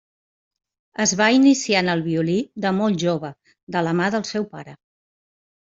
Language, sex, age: Catalan, female, 50-59